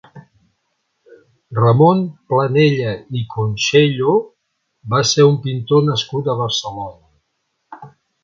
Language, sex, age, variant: Catalan, male, 60-69, Central